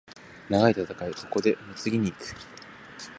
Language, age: Japanese, 19-29